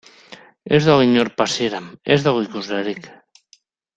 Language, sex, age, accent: Basque, male, 40-49, Mendebalekoa (Araba, Bizkaia, Gipuzkoako mendebaleko herri batzuk)